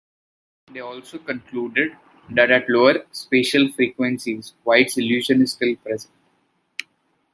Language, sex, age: English, male, under 19